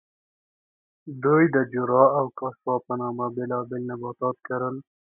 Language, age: Pashto, 19-29